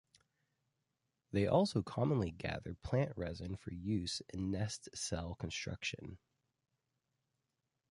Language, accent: English, United States English